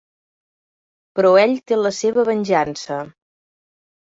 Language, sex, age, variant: Catalan, female, 50-59, Central